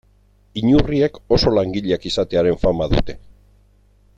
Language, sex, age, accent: Basque, male, 50-59, Erdialdekoa edo Nafarra (Gipuzkoa, Nafarroa)